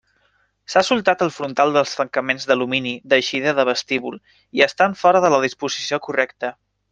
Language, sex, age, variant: Catalan, male, 19-29, Central